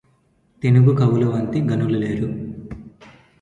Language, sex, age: Telugu, male, under 19